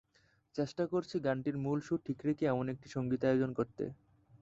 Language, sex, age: Bengali, male, under 19